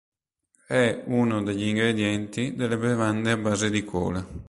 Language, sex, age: Italian, male, 19-29